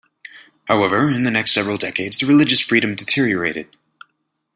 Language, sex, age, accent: English, male, 19-29, United States English